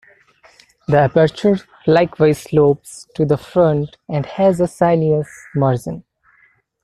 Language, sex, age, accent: English, male, 19-29, India and South Asia (India, Pakistan, Sri Lanka)